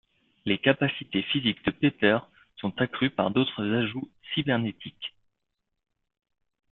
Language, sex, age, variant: French, male, 19-29, Français de métropole